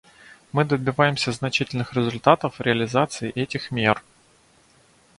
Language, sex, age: Russian, male, 30-39